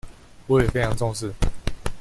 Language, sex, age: Chinese, male, 19-29